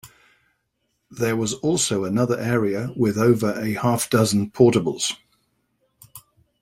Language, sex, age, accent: English, male, 60-69, England English